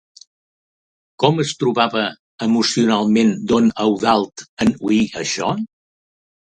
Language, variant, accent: Catalan, Central, central